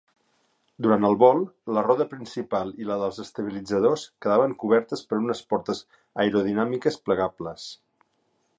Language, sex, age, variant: Catalan, male, 50-59, Central